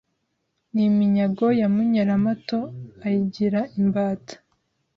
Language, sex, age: Kinyarwanda, female, 19-29